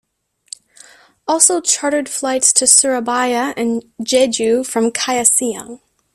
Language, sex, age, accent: English, female, under 19, United States English